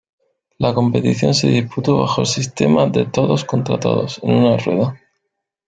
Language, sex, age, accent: Spanish, male, 40-49, España: Sur peninsular (Andalucia, Extremadura, Murcia)